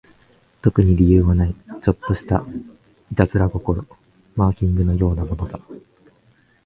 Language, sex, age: Japanese, male, 19-29